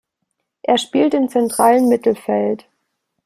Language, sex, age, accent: German, female, 19-29, Deutschland Deutsch